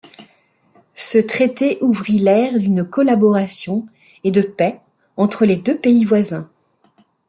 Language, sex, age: French, female, 50-59